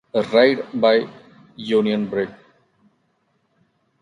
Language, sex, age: English, male, 19-29